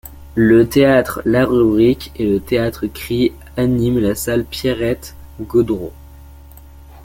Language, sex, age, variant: French, male, under 19, Français de métropole